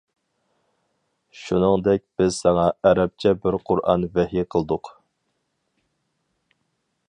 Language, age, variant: Uyghur, 30-39, ئۇيغۇر تىلى